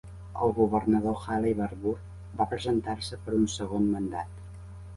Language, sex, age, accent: Catalan, female, 50-59, nord-oriental